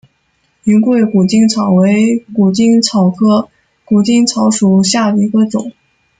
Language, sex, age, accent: Chinese, female, 19-29, 出生地：北京市